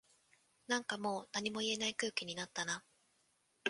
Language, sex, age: Japanese, female, 19-29